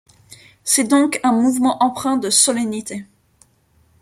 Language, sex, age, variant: French, female, 19-29, Français de métropole